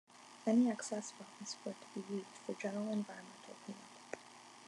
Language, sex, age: English, female, under 19